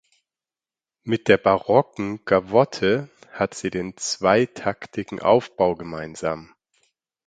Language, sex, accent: German, male, Deutschland Deutsch